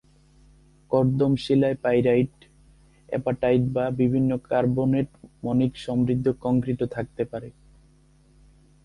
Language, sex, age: Bengali, male, 19-29